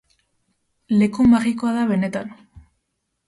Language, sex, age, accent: Basque, female, 19-29, Erdialdekoa edo Nafarra (Gipuzkoa, Nafarroa)